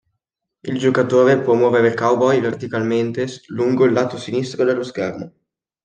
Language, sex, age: Italian, male, under 19